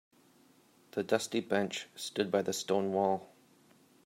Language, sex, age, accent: English, male, 19-29, United States English